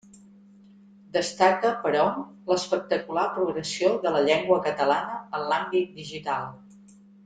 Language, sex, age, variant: Catalan, female, 50-59, Central